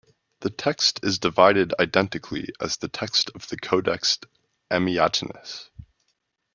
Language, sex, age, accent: English, male, 19-29, Canadian English